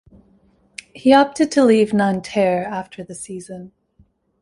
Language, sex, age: English, female, 30-39